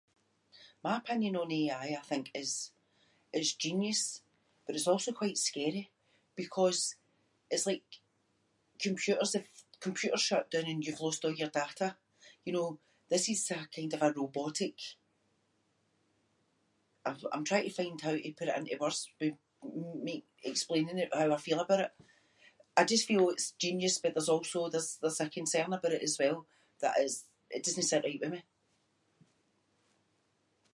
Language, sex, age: Scots, female, 60-69